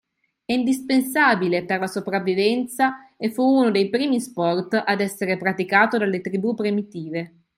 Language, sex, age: Italian, female, 30-39